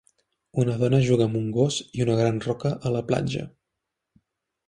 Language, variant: Catalan, Central